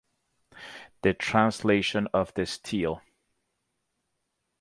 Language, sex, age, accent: English, male, 40-49, United States English